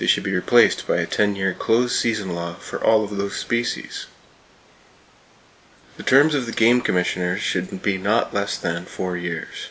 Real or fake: real